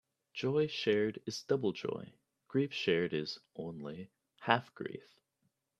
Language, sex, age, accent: English, male, under 19, United States English